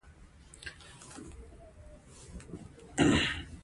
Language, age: Pashto, 19-29